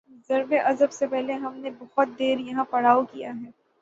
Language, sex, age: Urdu, female, 19-29